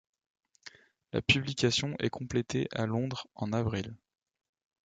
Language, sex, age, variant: French, male, 19-29, Français de métropole